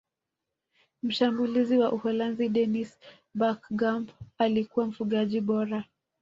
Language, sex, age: Swahili, female, 19-29